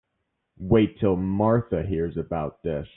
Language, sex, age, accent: English, male, 19-29, United States English